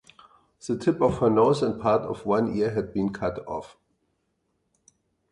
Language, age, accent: English, 60-69, England English